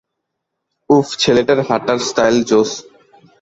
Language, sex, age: Bengali, male, under 19